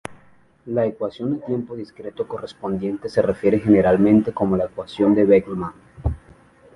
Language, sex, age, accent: Spanish, male, 30-39, Caribe: Cuba, Venezuela, Puerto Rico, República Dominicana, Panamá, Colombia caribeña, México caribeño, Costa del golfo de México